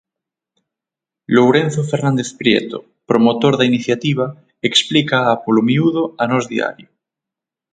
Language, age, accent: Galician, 30-39, Oriental (común en zona oriental); Normativo (estándar)